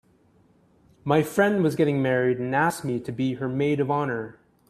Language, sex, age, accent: English, male, 30-39, Canadian English